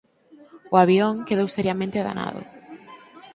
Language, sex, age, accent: Galician, female, under 19, Normativo (estándar)